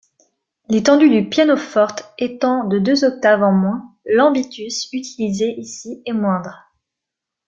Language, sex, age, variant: French, female, 19-29, Français de métropole